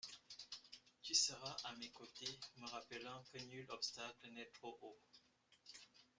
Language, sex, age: French, male, 30-39